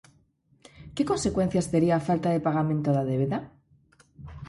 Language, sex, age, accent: Galician, female, 40-49, Normativo (estándar)